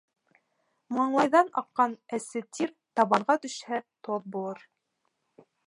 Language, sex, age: Bashkir, female, 19-29